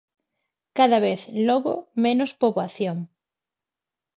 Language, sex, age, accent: Galician, female, 30-39, Neofalante